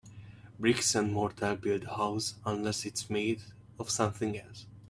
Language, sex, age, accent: English, male, 19-29, England English